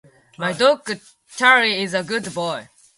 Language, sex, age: English, female, 19-29